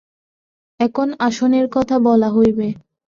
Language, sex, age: Bengali, female, 19-29